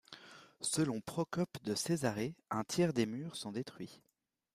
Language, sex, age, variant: French, male, 30-39, Français de métropole